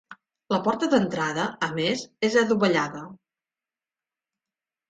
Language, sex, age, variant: Catalan, female, 50-59, Nord-Occidental